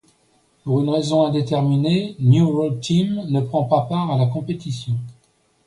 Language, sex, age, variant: French, male, 60-69, Français de métropole